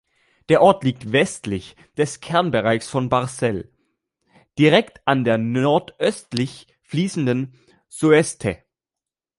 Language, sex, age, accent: German, male, under 19, Deutschland Deutsch